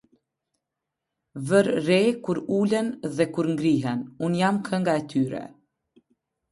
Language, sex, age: Albanian, female, 30-39